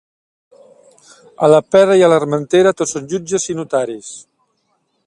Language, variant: Catalan, Central